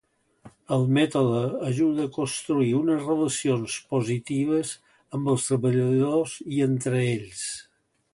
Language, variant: Catalan, Balear